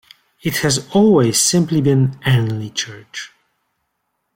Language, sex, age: English, male, 40-49